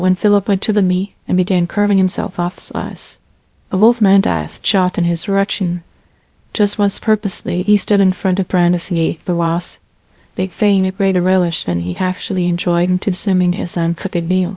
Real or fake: fake